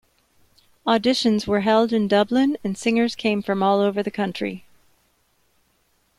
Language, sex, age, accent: English, female, 50-59, United States English